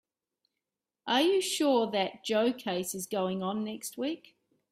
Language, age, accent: English, 40-49, Australian English